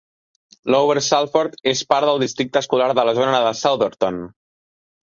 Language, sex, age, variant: Catalan, male, under 19, Central